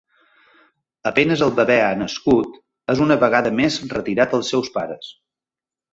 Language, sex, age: Catalan, male, 40-49